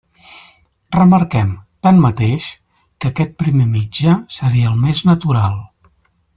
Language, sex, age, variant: Catalan, male, 40-49, Central